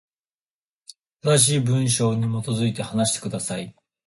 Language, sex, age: Japanese, male, 19-29